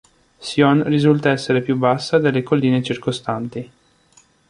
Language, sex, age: Italian, male, 19-29